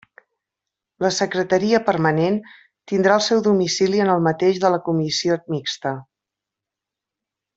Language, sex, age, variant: Catalan, female, 50-59, Central